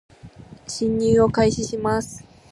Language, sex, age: Japanese, female, 19-29